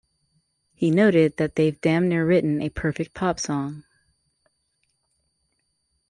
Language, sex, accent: English, female, United States English